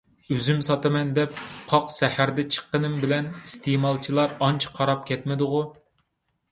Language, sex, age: Uyghur, male, 30-39